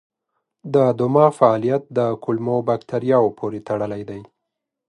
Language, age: Pashto, 30-39